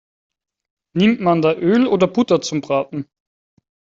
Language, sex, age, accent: German, male, 19-29, Österreichisches Deutsch